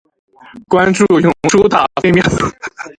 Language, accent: Chinese, 出生地：山西省